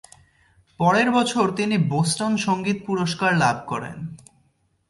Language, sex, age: Bengali, male, 19-29